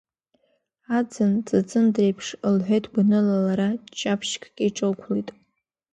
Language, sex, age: Abkhazian, female, under 19